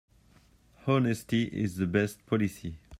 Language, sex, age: English, male, 40-49